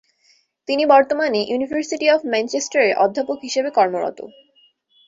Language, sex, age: Bengali, female, 19-29